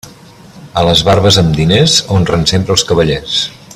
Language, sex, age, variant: Catalan, male, 40-49, Nord-Occidental